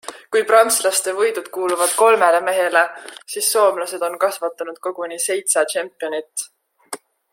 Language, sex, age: Estonian, female, 19-29